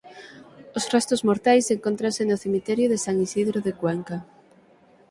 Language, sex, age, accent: Galician, female, 19-29, Atlántico (seseo e gheada); Normativo (estándar)